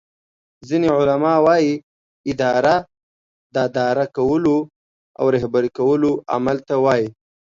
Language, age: Pashto, 19-29